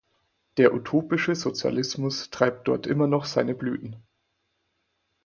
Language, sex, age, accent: German, male, 19-29, Deutschland Deutsch; Österreichisches Deutsch